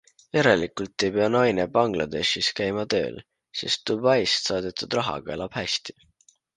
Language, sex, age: Estonian, male, 19-29